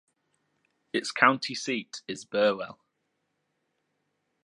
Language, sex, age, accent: English, male, 19-29, England English